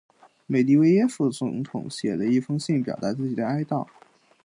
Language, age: Chinese, under 19